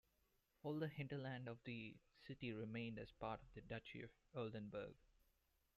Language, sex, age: English, male, 19-29